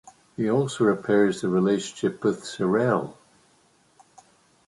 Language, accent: English, Irish English